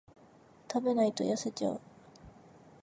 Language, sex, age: Japanese, female, 19-29